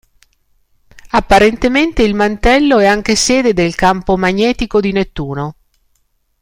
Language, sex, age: Italian, female, 60-69